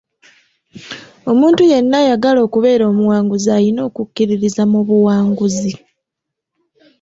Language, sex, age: Ganda, female, 19-29